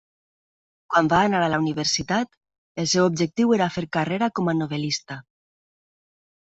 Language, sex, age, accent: Catalan, female, 40-49, valencià